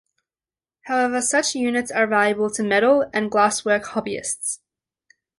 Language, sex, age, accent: English, female, 19-29, Australian English